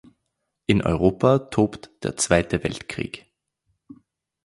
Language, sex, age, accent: German, male, 19-29, Österreichisches Deutsch